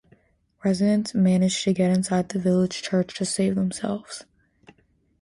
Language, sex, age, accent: English, female, under 19, United States English